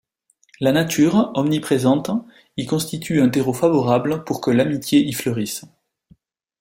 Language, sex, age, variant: French, male, 30-39, Français de métropole